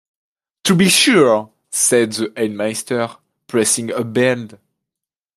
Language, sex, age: English, male, 19-29